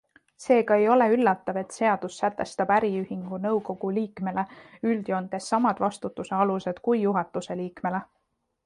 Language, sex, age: Estonian, female, 19-29